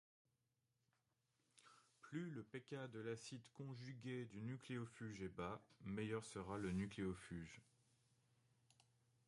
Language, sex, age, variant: French, male, 30-39, Français de métropole